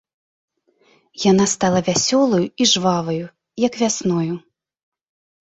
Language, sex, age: Belarusian, female, 19-29